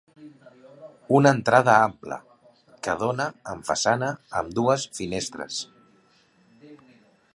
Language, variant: Catalan, Central